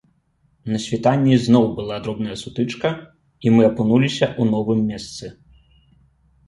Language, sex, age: Belarusian, male, 30-39